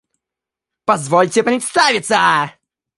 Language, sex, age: Russian, male, 19-29